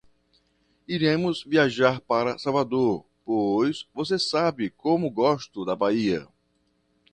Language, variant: Portuguese, Portuguese (Brasil)